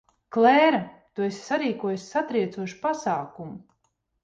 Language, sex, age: Latvian, female, 30-39